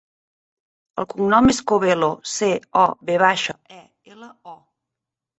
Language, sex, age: Catalan, female, 40-49